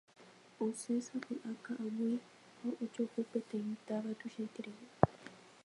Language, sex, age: Guarani, female, 19-29